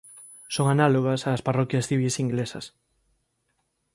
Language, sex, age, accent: Galician, male, 30-39, Normativo (estándar)